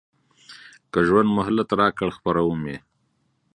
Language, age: Pashto, 40-49